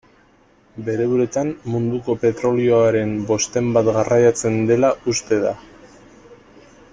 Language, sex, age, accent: Basque, male, 40-49, Erdialdekoa edo Nafarra (Gipuzkoa, Nafarroa)